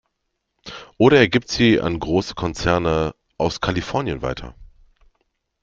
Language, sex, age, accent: German, male, 30-39, Deutschland Deutsch